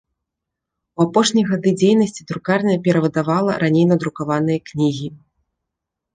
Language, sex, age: Belarusian, female, 30-39